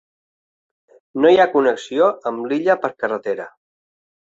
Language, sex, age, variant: Catalan, male, 40-49, Central